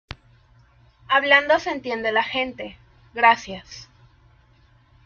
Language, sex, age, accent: Spanish, male, under 19, México